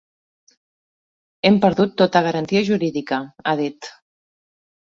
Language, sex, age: Catalan, female, 40-49